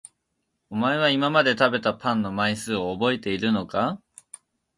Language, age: Japanese, 19-29